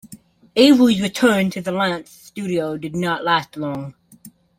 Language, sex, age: English, male, 19-29